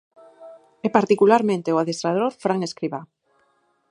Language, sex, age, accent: Galician, female, 30-39, Normativo (estándar)